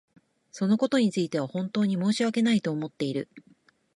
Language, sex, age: Japanese, female, 40-49